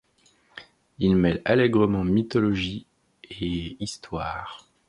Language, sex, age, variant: French, male, 30-39, Français de métropole